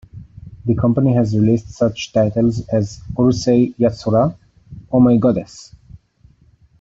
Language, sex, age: English, male, 19-29